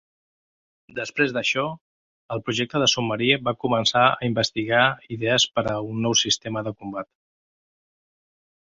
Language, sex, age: Catalan, male, 50-59